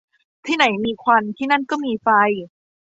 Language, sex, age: Thai, female, 19-29